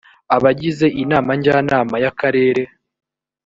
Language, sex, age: Kinyarwanda, male, 19-29